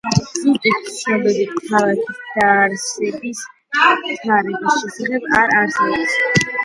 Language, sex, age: Georgian, female, under 19